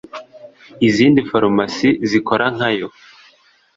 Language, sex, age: Kinyarwanda, male, 19-29